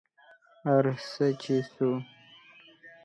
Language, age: Pashto, 19-29